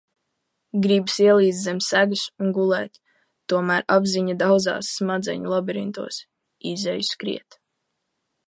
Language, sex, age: Latvian, female, under 19